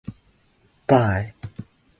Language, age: English, 19-29